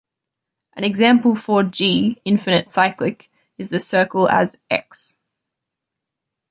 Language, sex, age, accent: English, female, 19-29, Australian English